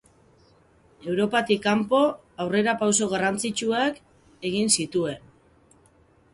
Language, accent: Basque, Mendebalekoa (Araba, Bizkaia, Gipuzkoako mendebaleko herri batzuk)